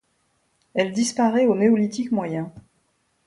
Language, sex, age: French, female, 50-59